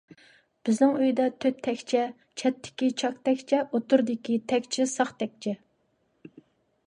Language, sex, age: Uyghur, female, 40-49